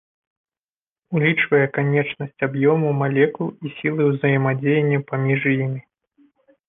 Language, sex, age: Belarusian, male, 30-39